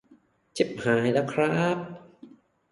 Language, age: Thai, 19-29